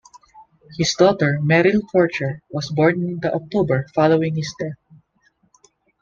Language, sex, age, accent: English, male, 19-29, Filipino